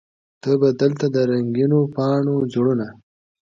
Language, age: Pashto, 19-29